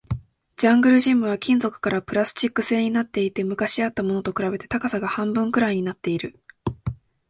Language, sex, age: Japanese, female, under 19